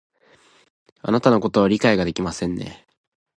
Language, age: Japanese, 19-29